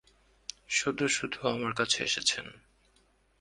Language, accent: Bengali, শুদ্ধ